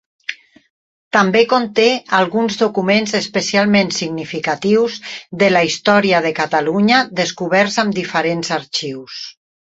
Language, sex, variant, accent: Catalan, female, Central, Barceloní